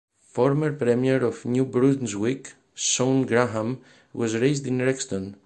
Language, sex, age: English, male, 40-49